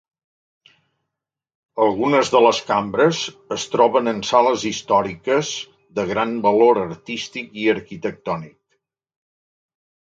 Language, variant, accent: Catalan, Central, central